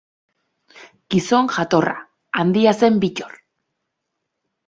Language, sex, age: Basque, female, 19-29